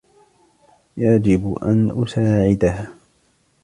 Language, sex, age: Arabic, male, 19-29